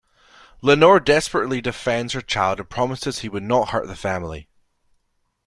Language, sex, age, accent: English, male, 19-29, Scottish English